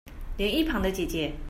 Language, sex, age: Chinese, female, 30-39